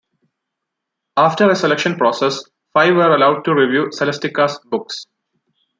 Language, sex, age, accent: English, male, 19-29, India and South Asia (India, Pakistan, Sri Lanka)